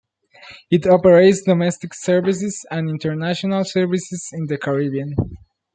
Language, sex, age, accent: English, male, under 19, United States English